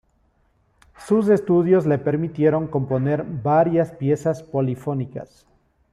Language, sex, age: Spanish, male, 50-59